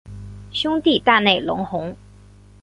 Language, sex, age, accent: Chinese, female, 19-29, 出生地：广东省